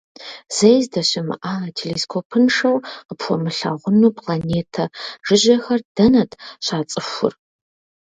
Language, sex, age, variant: Kabardian, female, 30-39, Адыгэбзэ (Къэбэрдей, Кирил, псоми зэдай)